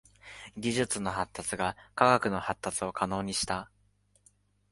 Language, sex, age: Japanese, male, 19-29